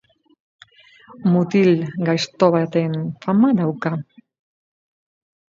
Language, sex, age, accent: Basque, female, 50-59, Mendebalekoa (Araba, Bizkaia, Gipuzkoako mendebaleko herri batzuk)